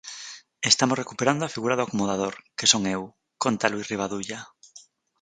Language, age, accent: Galician, 19-29, Normativo (estándar)